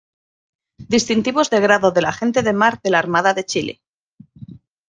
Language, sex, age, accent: Spanish, female, 40-49, España: Norte peninsular (Asturias, Castilla y León, Cantabria, País Vasco, Navarra, Aragón, La Rioja, Guadalajara, Cuenca)